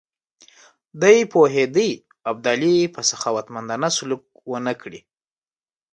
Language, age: Pashto, 19-29